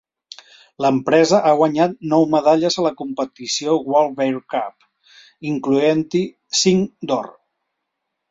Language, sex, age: Catalan, male, 50-59